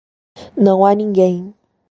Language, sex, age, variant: Portuguese, female, 30-39, Portuguese (Brasil)